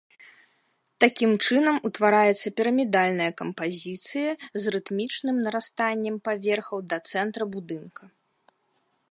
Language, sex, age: Belarusian, female, 30-39